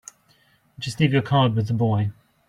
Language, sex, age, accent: English, male, 40-49, England English